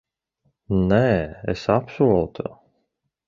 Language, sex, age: Latvian, male, 30-39